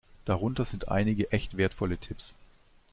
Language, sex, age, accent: German, male, 30-39, Deutschland Deutsch